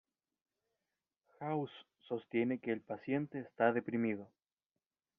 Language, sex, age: Spanish, male, 30-39